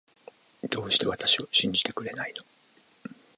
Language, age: Japanese, 50-59